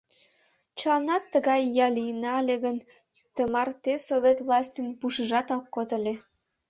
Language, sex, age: Mari, female, under 19